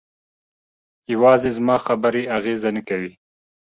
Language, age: Pashto, 30-39